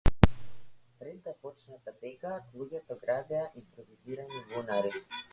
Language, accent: Macedonian, литературен